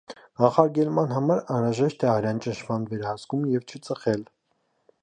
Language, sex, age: Armenian, male, 19-29